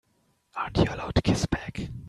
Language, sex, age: English, male, 19-29